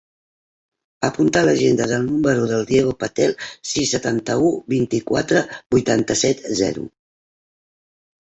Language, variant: Catalan, Central